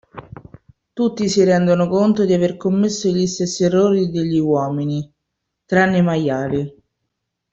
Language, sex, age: Italian, female, 19-29